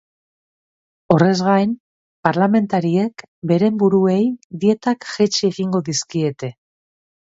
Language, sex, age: Basque, female, 40-49